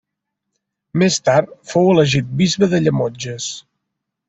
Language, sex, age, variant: Catalan, male, 30-39, Septentrional